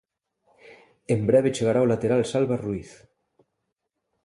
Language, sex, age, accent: Galician, male, 30-39, Central (gheada)